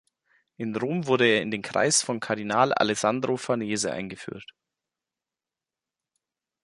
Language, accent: German, Deutschland Deutsch